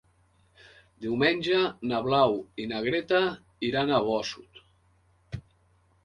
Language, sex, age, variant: Catalan, male, 50-59, Central